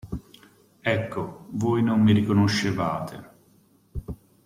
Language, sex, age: Italian, male, 40-49